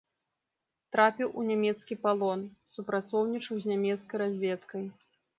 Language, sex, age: Belarusian, female, 19-29